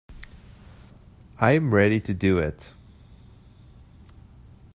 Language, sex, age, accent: English, male, 30-39, United States English